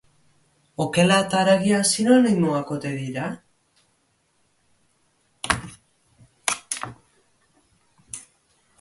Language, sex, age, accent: Basque, male, under 19, Erdialdekoa edo Nafarra (Gipuzkoa, Nafarroa)